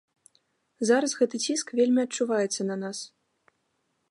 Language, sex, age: Belarusian, female, 19-29